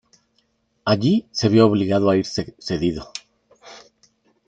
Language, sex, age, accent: Spanish, male, 50-59, México